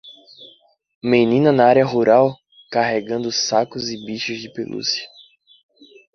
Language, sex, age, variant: Portuguese, male, under 19, Portuguese (Brasil)